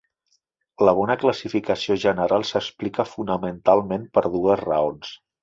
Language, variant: Catalan, Central